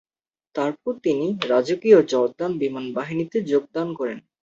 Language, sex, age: Bengali, male, under 19